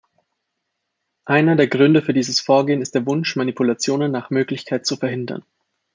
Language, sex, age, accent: German, male, 19-29, Österreichisches Deutsch